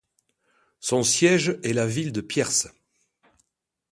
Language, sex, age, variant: French, male, 50-59, Français de métropole